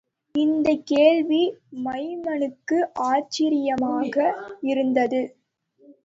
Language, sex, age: Tamil, female, 19-29